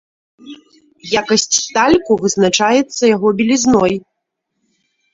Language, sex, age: Belarusian, female, 30-39